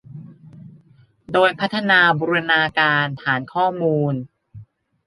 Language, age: Thai, 19-29